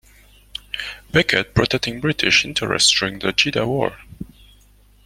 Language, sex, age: English, male, 19-29